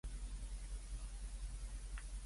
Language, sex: Cantonese, female